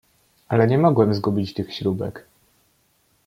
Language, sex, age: Polish, male, 19-29